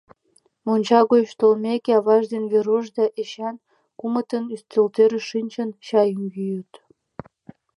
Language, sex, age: Mari, female, under 19